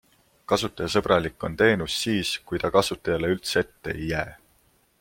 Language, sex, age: Estonian, male, 19-29